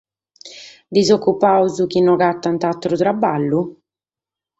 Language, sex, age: Sardinian, female, 30-39